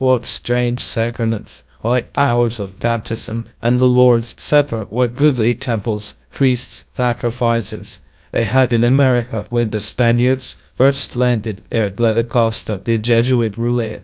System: TTS, GlowTTS